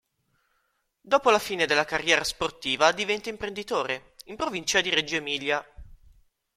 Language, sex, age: Italian, male, 30-39